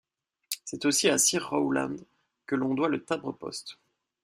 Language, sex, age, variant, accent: French, male, 19-29, Français d'Europe, Français de Belgique